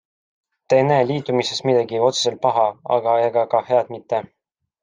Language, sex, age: Estonian, male, 19-29